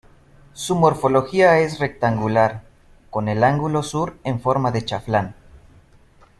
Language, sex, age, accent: Spanish, male, 19-29, México